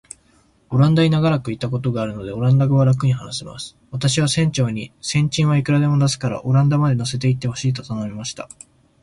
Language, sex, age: Japanese, male, 19-29